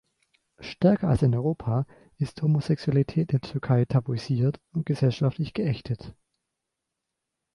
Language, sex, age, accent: German, male, 19-29, Deutschland Deutsch